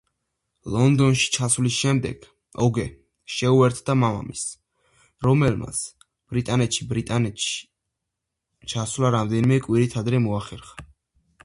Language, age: Georgian, under 19